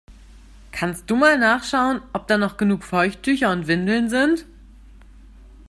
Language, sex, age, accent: German, female, 19-29, Deutschland Deutsch